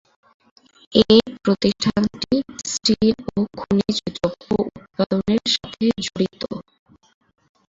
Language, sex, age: Bengali, female, 19-29